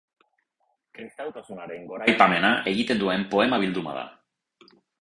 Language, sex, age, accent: Basque, male, 30-39, Mendebalekoa (Araba, Bizkaia, Gipuzkoako mendebaleko herri batzuk)